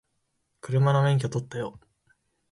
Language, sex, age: Japanese, male, 19-29